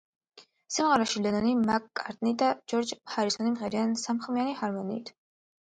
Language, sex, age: Georgian, female, 19-29